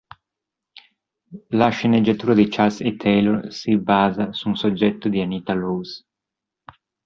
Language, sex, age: Italian, male, 40-49